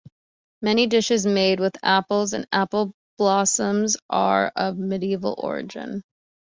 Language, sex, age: English, female, 19-29